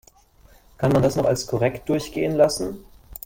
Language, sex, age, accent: German, male, 19-29, Deutschland Deutsch